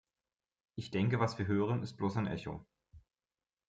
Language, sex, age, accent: German, male, 19-29, Deutschland Deutsch